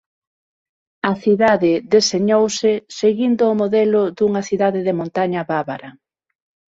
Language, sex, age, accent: Galician, female, 30-39, Normativo (estándar); Neofalante